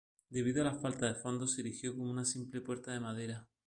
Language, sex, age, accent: Spanish, male, 40-49, España: Sur peninsular (Andalucia, Extremadura, Murcia)